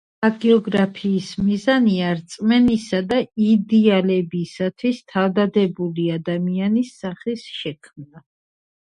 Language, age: Georgian, 40-49